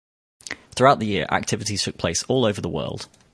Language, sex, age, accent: English, male, 30-39, England English